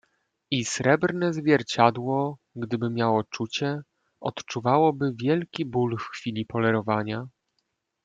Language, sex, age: Polish, male, 19-29